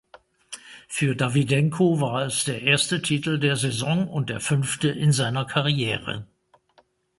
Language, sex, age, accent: German, male, 60-69, Deutschland Deutsch